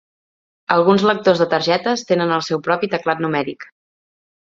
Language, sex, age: Catalan, female, 30-39